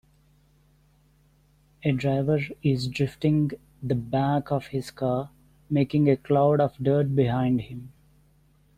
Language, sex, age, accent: English, male, 30-39, India and South Asia (India, Pakistan, Sri Lanka)